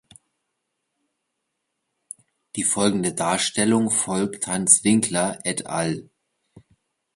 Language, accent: German, Deutschland Deutsch